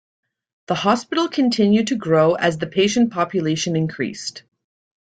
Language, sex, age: English, female, 30-39